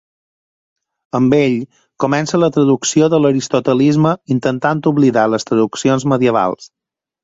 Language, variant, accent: Catalan, Balear, mallorquí